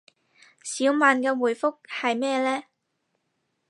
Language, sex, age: Cantonese, female, 19-29